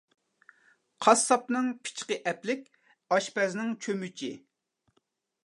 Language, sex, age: Uyghur, male, 30-39